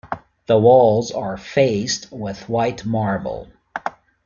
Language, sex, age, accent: English, male, 40-49, United States English